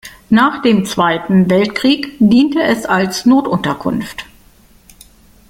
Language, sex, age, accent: German, female, 50-59, Deutschland Deutsch